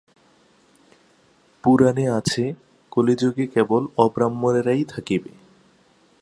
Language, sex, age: Bengali, male, 19-29